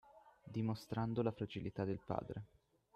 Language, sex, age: Italian, male, 19-29